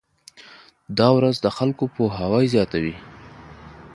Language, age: Pashto, 30-39